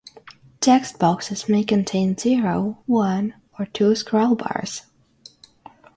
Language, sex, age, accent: English, female, under 19, United States English; England English